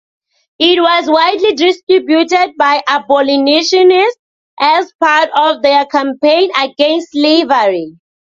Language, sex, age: English, female, 19-29